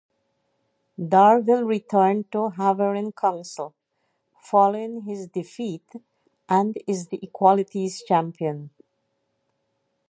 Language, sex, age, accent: English, female, 50-59, England English